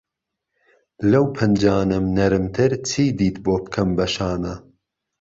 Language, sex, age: Central Kurdish, male, 40-49